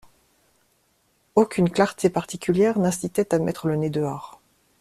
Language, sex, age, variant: French, female, 40-49, Français de métropole